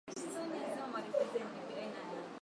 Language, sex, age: Swahili, female, 19-29